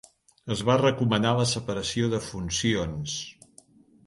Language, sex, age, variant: Catalan, male, 60-69, Central